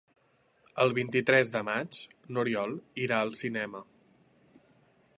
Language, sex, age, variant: Catalan, male, 19-29, Central